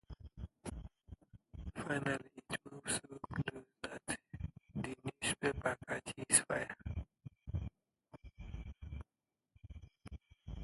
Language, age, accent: English, 40-49, United States English